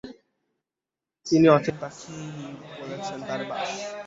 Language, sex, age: Bengali, male, under 19